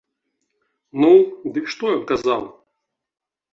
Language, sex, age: Belarusian, male, 30-39